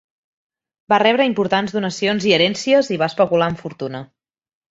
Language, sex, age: Catalan, female, 19-29